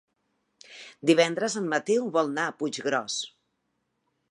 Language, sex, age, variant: Catalan, female, 40-49, Central